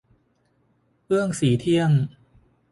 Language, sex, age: Thai, male, 19-29